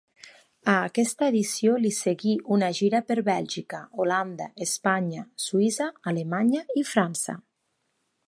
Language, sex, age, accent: Catalan, female, 30-39, Lleidatà